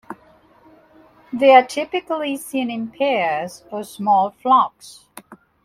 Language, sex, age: English, female, 60-69